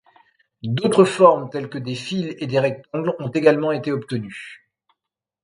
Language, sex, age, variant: French, male, 50-59, Français de métropole